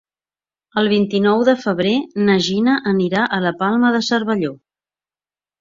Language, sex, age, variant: Catalan, female, 50-59, Central